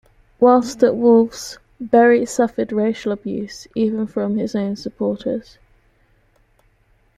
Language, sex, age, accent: English, female, 19-29, England English